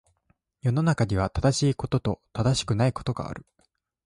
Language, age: Japanese, 19-29